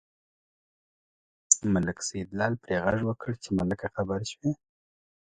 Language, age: Pashto, 30-39